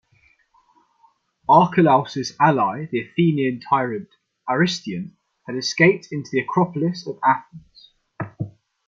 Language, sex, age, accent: English, male, 19-29, England English